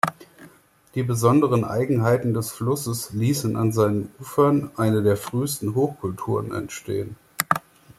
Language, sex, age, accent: German, male, 30-39, Deutschland Deutsch